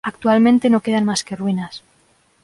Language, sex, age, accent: Spanish, female, 30-39, España: Centro-Sur peninsular (Madrid, Toledo, Castilla-La Mancha)